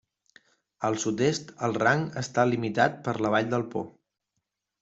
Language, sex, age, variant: Catalan, male, 19-29, Central